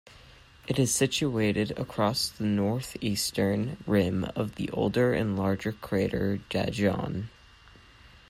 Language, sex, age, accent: English, male, under 19, United States English